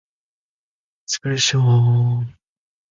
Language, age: English, 19-29